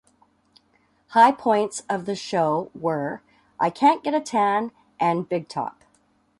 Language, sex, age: English, female, 50-59